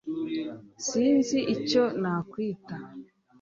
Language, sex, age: Kinyarwanda, female, 30-39